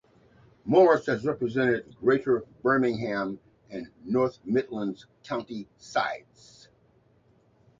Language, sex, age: English, male, 60-69